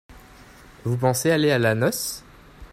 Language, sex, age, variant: French, male, 19-29, Français de métropole